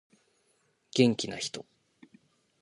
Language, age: Japanese, 19-29